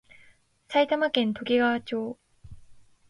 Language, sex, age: Japanese, female, 19-29